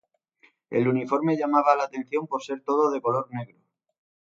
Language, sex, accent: Spanish, male, España: Sur peninsular (Andalucia, Extremadura, Murcia)